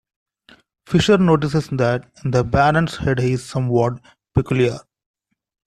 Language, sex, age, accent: English, female, 19-29, India and South Asia (India, Pakistan, Sri Lanka)